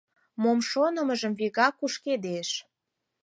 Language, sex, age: Mari, female, 19-29